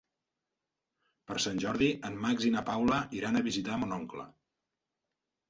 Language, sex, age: Catalan, male, 50-59